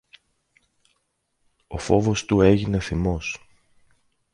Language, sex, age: Greek, male, 30-39